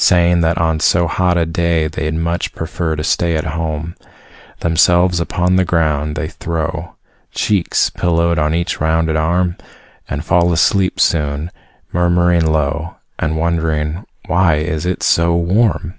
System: none